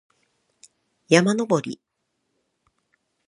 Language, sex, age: Japanese, female, 40-49